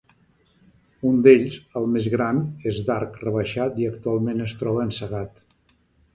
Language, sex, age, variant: Catalan, male, 70-79, Central